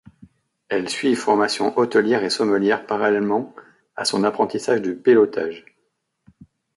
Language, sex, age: French, male, 40-49